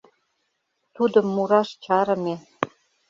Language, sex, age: Mari, female, 50-59